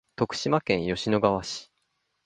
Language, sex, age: Japanese, male, 30-39